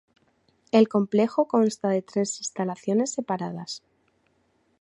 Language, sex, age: Spanish, female, 19-29